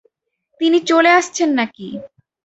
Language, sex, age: Bengali, female, under 19